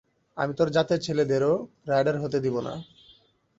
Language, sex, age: Bengali, male, 19-29